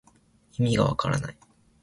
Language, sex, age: Japanese, male, under 19